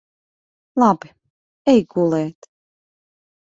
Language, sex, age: Latvian, female, 40-49